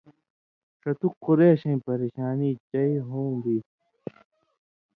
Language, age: Indus Kohistani, 19-29